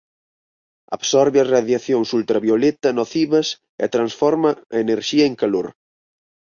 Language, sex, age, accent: Galician, male, 19-29, Normativo (estándar)